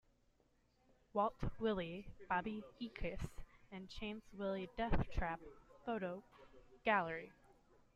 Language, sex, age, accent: English, female, 19-29, United States English